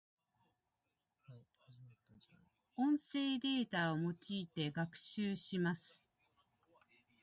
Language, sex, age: Japanese, female, 50-59